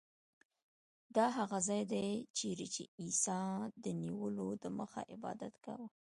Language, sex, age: Pashto, female, 19-29